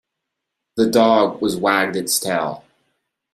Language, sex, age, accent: English, male, 19-29, United States English